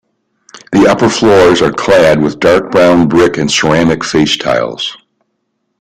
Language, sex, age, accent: English, male, 60-69, United States English